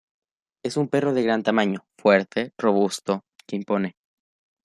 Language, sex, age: Spanish, male, 19-29